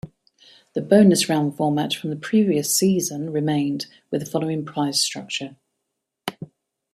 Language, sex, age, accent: English, female, 40-49, England English